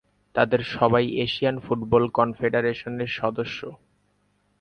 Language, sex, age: Bengali, male, 19-29